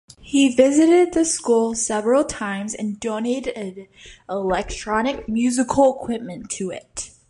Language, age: English, 19-29